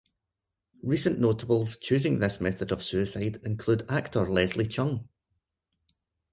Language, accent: English, Scottish English